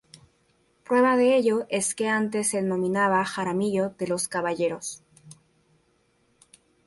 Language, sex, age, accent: Spanish, female, 19-29, México